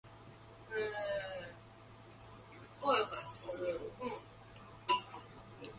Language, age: English, 19-29